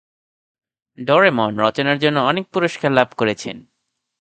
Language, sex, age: Bengali, male, 19-29